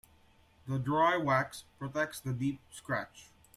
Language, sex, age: English, male, 19-29